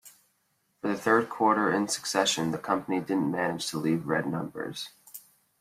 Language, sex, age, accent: English, male, 19-29, United States English